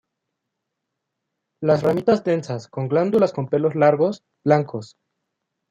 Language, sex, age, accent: Spanish, male, 19-29, México